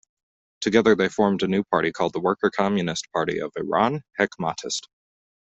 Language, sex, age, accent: English, male, 19-29, United States English